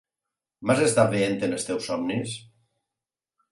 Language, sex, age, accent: Catalan, male, 60-69, valencià